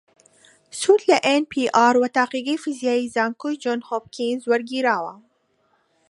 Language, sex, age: Central Kurdish, female, 19-29